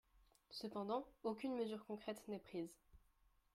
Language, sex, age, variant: French, female, under 19, Français de métropole